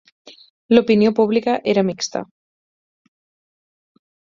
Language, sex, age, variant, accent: Catalan, female, 30-39, Nord-Occidental, Lleidatà